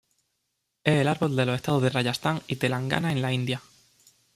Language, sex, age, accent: Spanish, male, 19-29, España: Sur peninsular (Andalucia, Extremadura, Murcia)